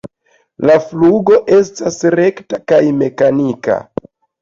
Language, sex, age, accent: Esperanto, male, 30-39, Internacia